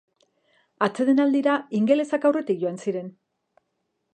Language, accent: Basque, Mendebalekoa (Araba, Bizkaia, Gipuzkoako mendebaleko herri batzuk)